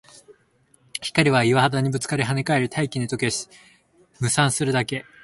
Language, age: Japanese, 19-29